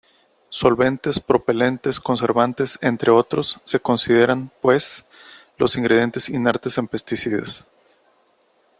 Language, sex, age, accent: Spanish, male, 30-39, México